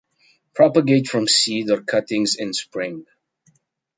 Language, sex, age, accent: English, male, 30-39, Australian English